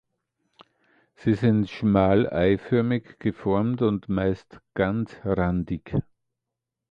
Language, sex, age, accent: German, male, 60-69, Österreichisches Deutsch